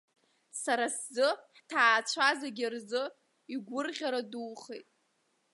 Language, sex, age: Abkhazian, female, under 19